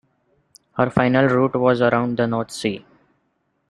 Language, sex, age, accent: English, male, 19-29, India and South Asia (India, Pakistan, Sri Lanka)